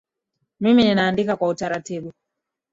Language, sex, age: Swahili, female, 19-29